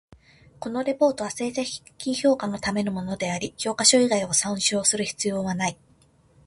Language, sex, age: Japanese, female, 19-29